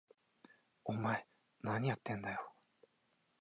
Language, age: Japanese, 19-29